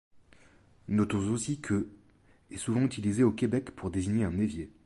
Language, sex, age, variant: French, male, 30-39, Français de métropole